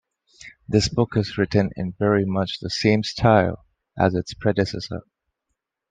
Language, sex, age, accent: English, male, 19-29, India and South Asia (India, Pakistan, Sri Lanka)